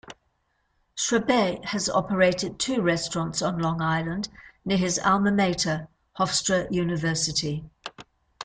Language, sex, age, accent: English, female, 70-79, England English